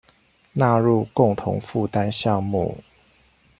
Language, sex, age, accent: Chinese, male, 40-49, 出生地：臺中市